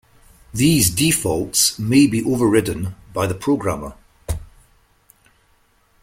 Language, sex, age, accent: English, male, 50-59, Scottish English